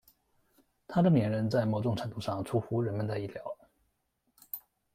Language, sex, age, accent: Chinese, male, 19-29, 出生地：江苏省